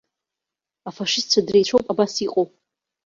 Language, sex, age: Abkhazian, female, 30-39